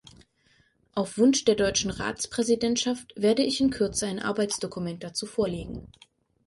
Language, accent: German, Deutschland Deutsch